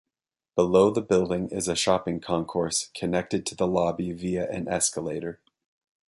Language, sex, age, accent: English, male, 30-39, United States English